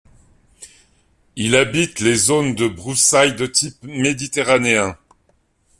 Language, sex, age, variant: French, male, 50-59, Français de métropole